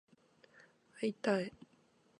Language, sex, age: Japanese, female, 19-29